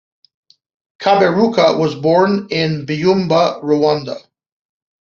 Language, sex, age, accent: English, male, 40-49, Canadian English